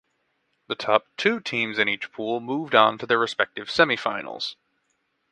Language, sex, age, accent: English, male, 19-29, United States English